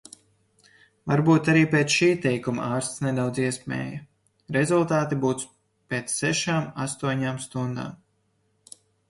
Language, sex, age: Latvian, male, 19-29